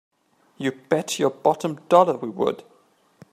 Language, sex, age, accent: English, male, 30-39, England English